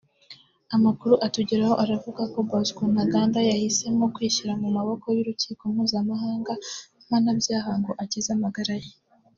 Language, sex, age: Kinyarwanda, female, under 19